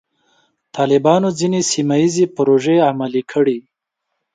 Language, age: Pashto, 19-29